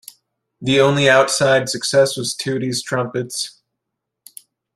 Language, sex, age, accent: English, male, 19-29, United States English